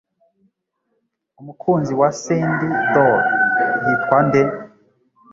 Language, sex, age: Kinyarwanda, male, 19-29